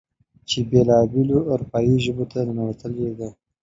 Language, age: Pashto, 19-29